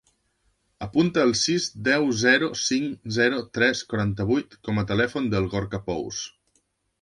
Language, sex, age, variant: Catalan, male, 30-39, Nord-Occidental